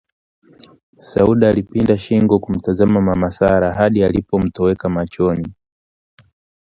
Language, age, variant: Swahili, 19-29, Kiswahili cha Bara ya Tanzania